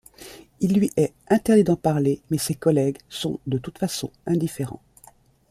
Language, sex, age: French, female, 50-59